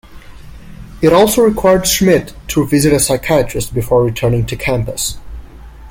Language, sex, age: English, male, under 19